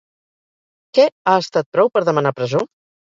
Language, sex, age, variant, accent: Catalan, female, 50-59, Central, central